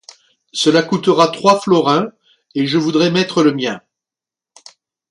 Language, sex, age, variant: French, male, 50-59, Français de métropole